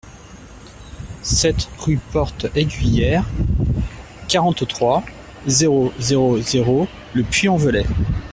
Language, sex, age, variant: French, male, 30-39, Français de métropole